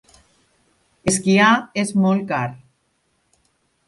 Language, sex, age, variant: Catalan, female, 40-49, Central